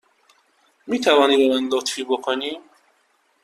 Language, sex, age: Persian, male, 19-29